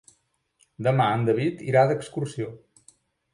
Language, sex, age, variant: Catalan, male, 40-49, Central